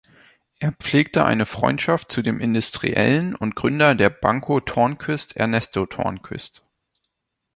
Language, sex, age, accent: German, male, 19-29, Deutschland Deutsch